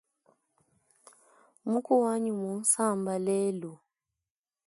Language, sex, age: Luba-Lulua, female, 19-29